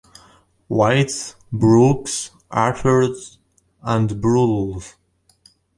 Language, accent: English, United States English